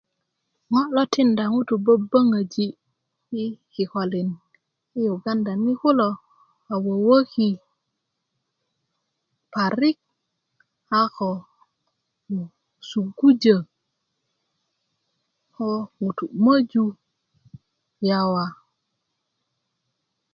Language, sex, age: Kuku, female, 30-39